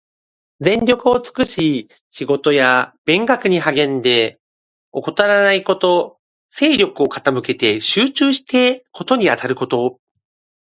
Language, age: Japanese, 40-49